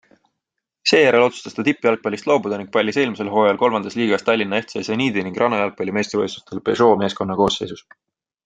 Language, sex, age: Estonian, male, 19-29